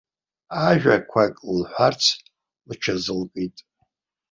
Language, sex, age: Abkhazian, male, 60-69